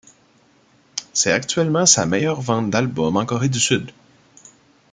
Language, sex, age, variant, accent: French, male, 30-39, Français d'Amérique du Nord, Français du Canada